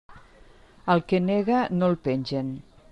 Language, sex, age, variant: Catalan, female, 60-69, Nord-Occidental